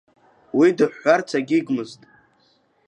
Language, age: Abkhazian, under 19